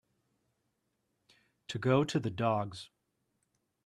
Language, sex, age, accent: English, male, 19-29, United States English